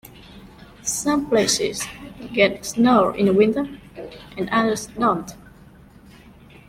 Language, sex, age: English, female, 19-29